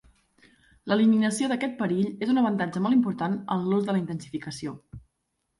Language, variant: Catalan, Central